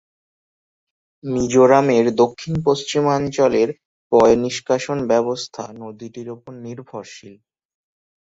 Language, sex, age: Bengali, male, 19-29